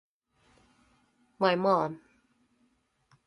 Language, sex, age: English, female, 19-29